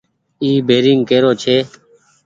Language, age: Goaria, 30-39